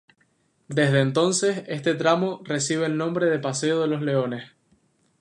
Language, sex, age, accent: Spanish, male, 19-29, España: Islas Canarias